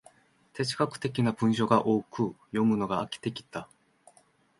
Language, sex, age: Japanese, male, 19-29